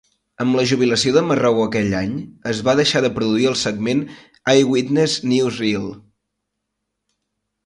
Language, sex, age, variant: Catalan, male, 19-29, Central